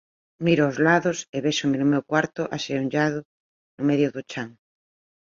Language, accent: Galician, Normativo (estándar)